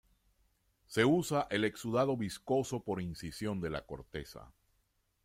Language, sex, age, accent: Spanish, male, 60-69, Caribe: Cuba, Venezuela, Puerto Rico, República Dominicana, Panamá, Colombia caribeña, México caribeño, Costa del golfo de México